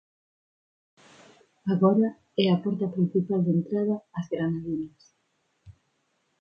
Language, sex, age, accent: Galician, female, 19-29, Neofalante